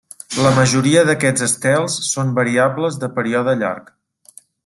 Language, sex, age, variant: Catalan, male, 40-49, Central